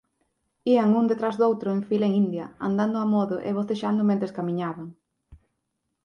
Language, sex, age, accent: Galician, female, 30-39, Atlántico (seseo e gheada)